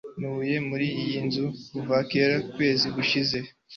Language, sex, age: Kinyarwanda, male, under 19